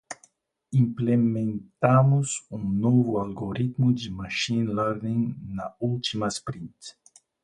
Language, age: Portuguese, 40-49